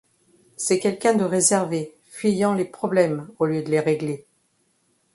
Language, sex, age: French, female, 50-59